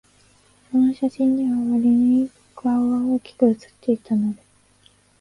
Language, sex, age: Japanese, female, 19-29